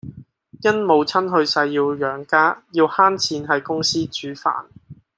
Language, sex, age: Cantonese, male, 19-29